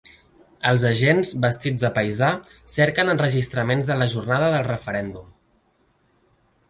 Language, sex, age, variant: Catalan, male, 30-39, Central